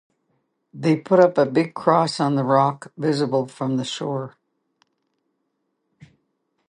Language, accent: English, Canadian English